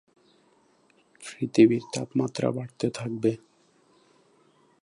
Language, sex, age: Bengali, male, 19-29